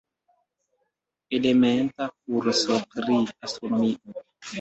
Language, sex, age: Esperanto, male, 19-29